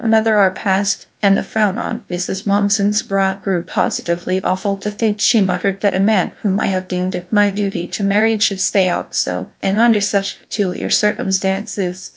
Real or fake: fake